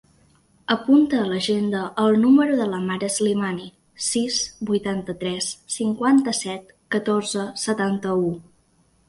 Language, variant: Catalan, Central